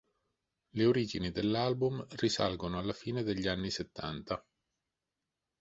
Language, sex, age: Italian, male, 40-49